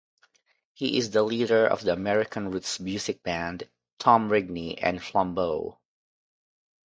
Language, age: English, 30-39